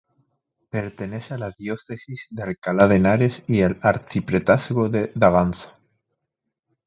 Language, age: Spanish, 19-29